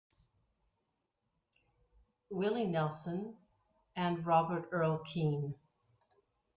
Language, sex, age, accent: English, female, 50-59, Canadian English